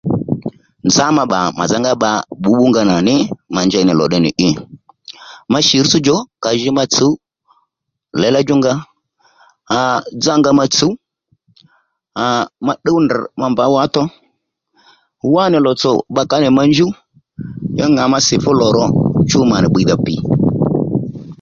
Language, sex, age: Lendu, male, 60-69